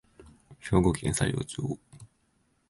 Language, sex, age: Japanese, male, 19-29